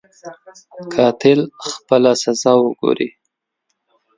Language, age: Pashto, 30-39